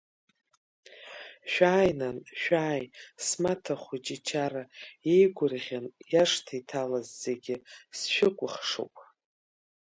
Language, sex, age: Abkhazian, female, 50-59